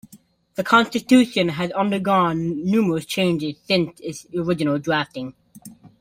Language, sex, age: English, male, 19-29